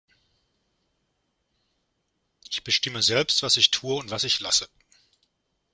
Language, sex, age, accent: German, male, 50-59, Deutschland Deutsch